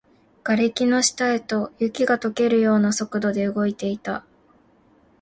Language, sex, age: Japanese, female, 19-29